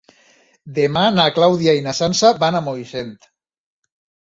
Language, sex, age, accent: Catalan, male, 40-49, valencià